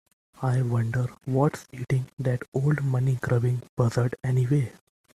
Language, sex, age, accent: English, male, 19-29, India and South Asia (India, Pakistan, Sri Lanka)